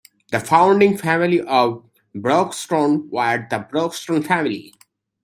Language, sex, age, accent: English, male, 19-29, United States English